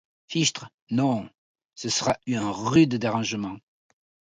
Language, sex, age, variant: French, male, 60-69, Français de métropole